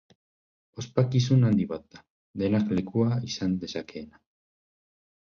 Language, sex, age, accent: Basque, male, 19-29, Mendebalekoa (Araba, Bizkaia, Gipuzkoako mendebaleko herri batzuk)